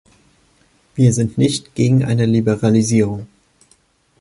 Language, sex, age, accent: German, male, 19-29, Deutschland Deutsch